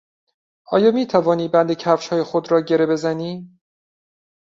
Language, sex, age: Persian, male, 40-49